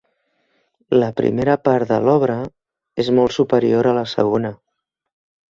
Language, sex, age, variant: Catalan, female, 50-59, Central